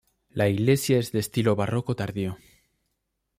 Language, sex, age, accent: Spanish, male, under 19, España: Norte peninsular (Asturias, Castilla y León, Cantabria, País Vasco, Navarra, Aragón, La Rioja, Guadalajara, Cuenca)